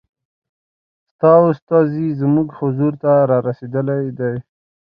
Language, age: Pashto, 19-29